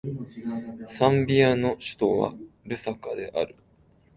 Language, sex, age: Japanese, male, 19-29